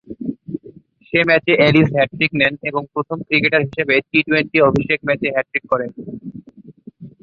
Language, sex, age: Bengali, male, 19-29